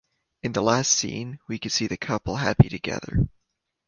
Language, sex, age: English, male, 19-29